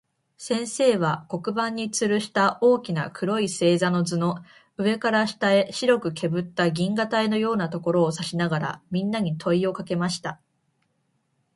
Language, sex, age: Japanese, female, 19-29